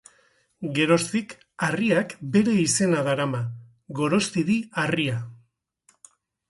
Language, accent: Basque, Mendebalekoa (Araba, Bizkaia, Gipuzkoako mendebaleko herri batzuk)